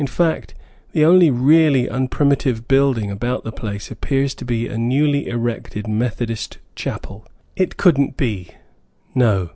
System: none